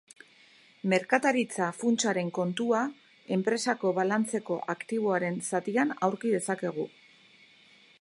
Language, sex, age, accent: Basque, female, 50-59, Erdialdekoa edo Nafarra (Gipuzkoa, Nafarroa)